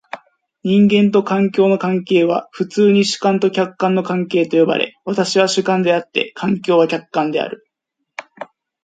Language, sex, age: Japanese, male, 19-29